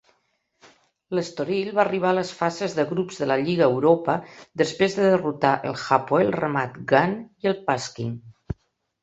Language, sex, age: Catalan, female, 60-69